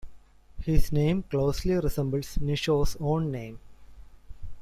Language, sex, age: English, male, 40-49